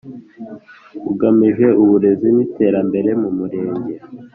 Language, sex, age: Kinyarwanda, male, under 19